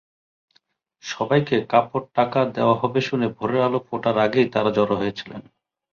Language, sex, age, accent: Bengali, male, 40-49, প্রমিত